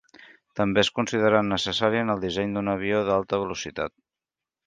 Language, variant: Catalan, Central